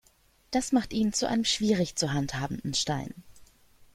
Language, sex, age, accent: German, female, 30-39, Deutschland Deutsch